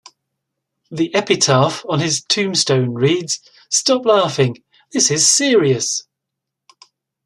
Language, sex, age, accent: English, male, 50-59, England English